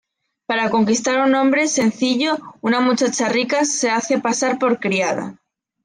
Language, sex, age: Spanish, female, 19-29